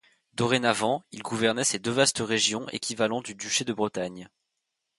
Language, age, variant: French, 19-29, Français de métropole